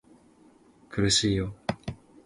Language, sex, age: Japanese, male, 19-29